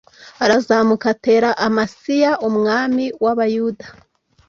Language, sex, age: Kinyarwanda, female, 19-29